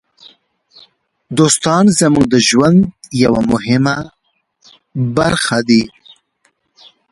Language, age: Pashto, 30-39